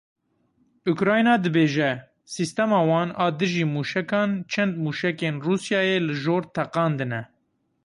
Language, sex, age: Kurdish, male, 30-39